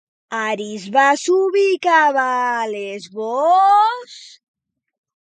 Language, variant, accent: Catalan, Central, central; septentrional